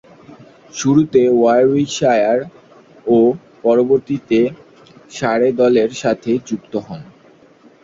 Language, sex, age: Bengali, male, 19-29